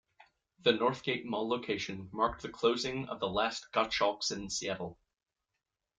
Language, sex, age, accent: English, male, 19-29, United States English